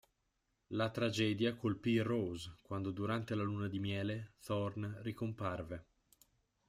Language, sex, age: Italian, male, 19-29